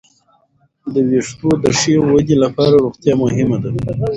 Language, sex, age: Pashto, male, 19-29